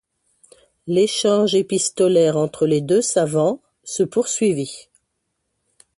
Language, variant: French, Français de métropole